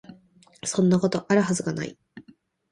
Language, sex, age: Japanese, female, 19-29